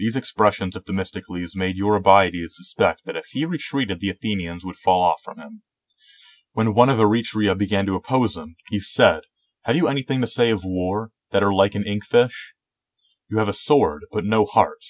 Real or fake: real